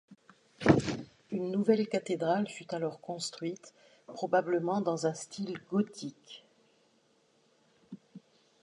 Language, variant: French, Français de métropole